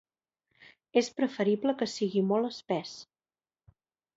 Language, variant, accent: Catalan, Central, central